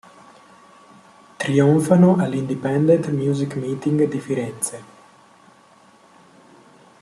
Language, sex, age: Italian, male, 19-29